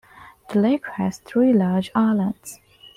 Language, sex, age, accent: English, female, 19-29, India and South Asia (India, Pakistan, Sri Lanka)